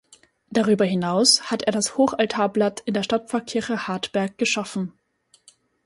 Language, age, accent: German, 19-29, Österreichisches Deutsch